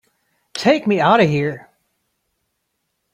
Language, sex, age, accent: English, female, 50-59, United States English